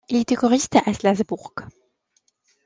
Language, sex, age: French, female, 30-39